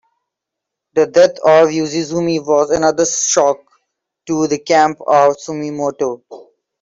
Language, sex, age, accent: English, male, 19-29, India and South Asia (India, Pakistan, Sri Lanka)